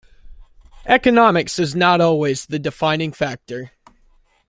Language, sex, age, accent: English, male, 19-29, United States English